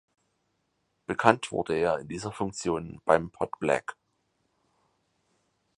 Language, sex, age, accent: German, male, 19-29, Deutschland Deutsch